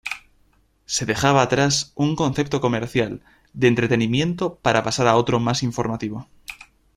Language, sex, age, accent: Spanish, male, under 19, España: Norte peninsular (Asturias, Castilla y León, Cantabria, País Vasco, Navarra, Aragón, La Rioja, Guadalajara, Cuenca)